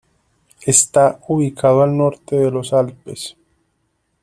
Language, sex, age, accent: Spanish, male, 19-29, Caribe: Cuba, Venezuela, Puerto Rico, República Dominicana, Panamá, Colombia caribeña, México caribeño, Costa del golfo de México